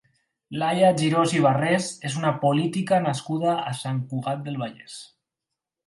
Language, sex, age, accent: Catalan, male, 19-29, valencià